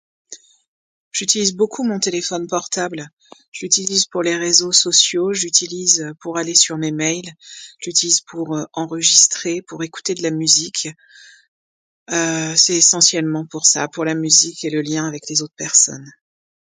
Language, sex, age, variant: French, female, 40-49, Français de métropole